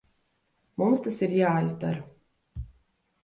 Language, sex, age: Latvian, female, 19-29